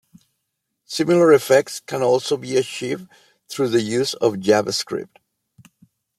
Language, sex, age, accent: English, male, 40-49, United States English